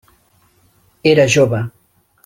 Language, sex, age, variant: Catalan, male, 30-39, Central